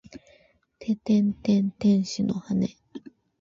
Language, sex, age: Japanese, female, 19-29